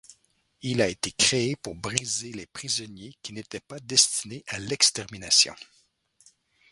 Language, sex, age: French, male, 50-59